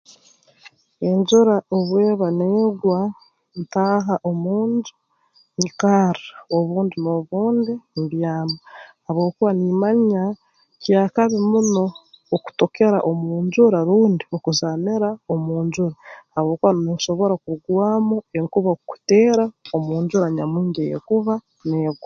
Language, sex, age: Tooro, female, 19-29